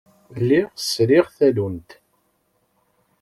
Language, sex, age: Kabyle, male, 19-29